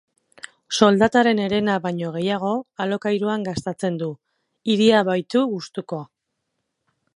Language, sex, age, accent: Basque, female, 40-49, Erdialdekoa edo Nafarra (Gipuzkoa, Nafarroa)